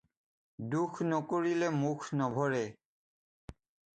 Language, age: Assamese, 40-49